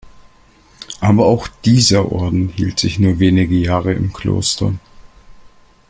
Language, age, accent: German, 30-39, Österreichisches Deutsch